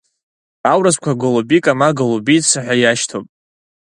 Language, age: Abkhazian, under 19